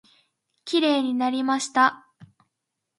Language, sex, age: Japanese, female, 19-29